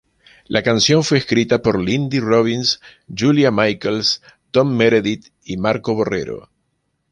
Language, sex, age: Spanish, male, 50-59